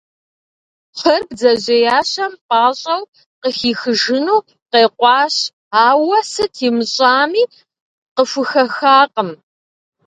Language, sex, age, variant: Kabardian, female, 30-39, Адыгэбзэ (Къэбэрдей, Кирил, псоми зэдай)